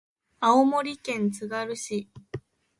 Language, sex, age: Japanese, female, 19-29